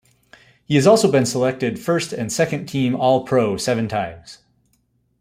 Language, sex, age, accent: English, male, 30-39, United States English